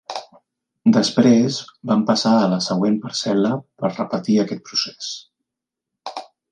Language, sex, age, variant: Catalan, male, 40-49, Central